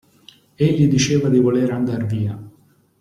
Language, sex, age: Italian, male, 40-49